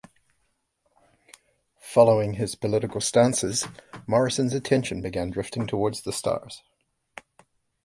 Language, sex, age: English, male, 50-59